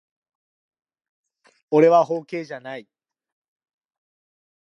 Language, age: English, 19-29